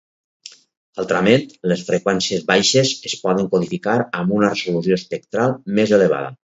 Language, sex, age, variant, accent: Catalan, male, 60-69, Valencià meridional, valencià